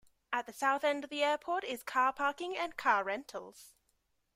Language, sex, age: English, female, 19-29